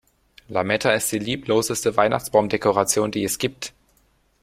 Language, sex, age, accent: German, male, under 19, Deutschland Deutsch